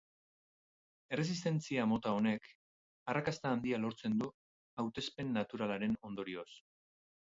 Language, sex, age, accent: Basque, male, 40-49, Mendebalekoa (Araba, Bizkaia, Gipuzkoako mendebaleko herri batzuk)